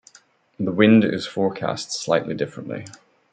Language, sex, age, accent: English, male, 30-39, England English